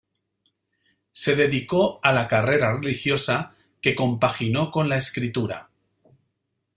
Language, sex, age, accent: Spanish, male, 40-49, España: Norte peninsular (Asturias, Castilla y León, Cantabria, País Vasco, Navarra, Aragón, La Rioja, Guadalajara, Cuenca)